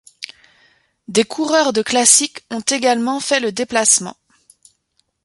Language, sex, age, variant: French, female, 30-39, Français de métropole